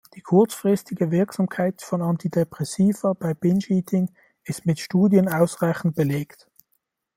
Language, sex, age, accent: German, male, 19-29, Schweizerdeutsch